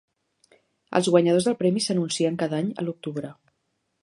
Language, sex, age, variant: Catalan, female, 40-49, Central